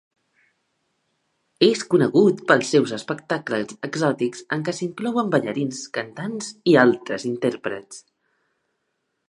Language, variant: Catalan, Central